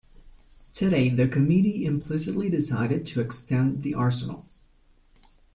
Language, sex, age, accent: English, male, 19-29, United States English